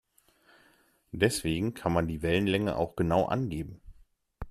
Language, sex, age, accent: German, male, 30-39, Deutschland Deutsch